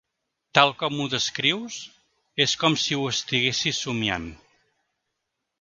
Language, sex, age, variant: Catalan, male, 50-59, Central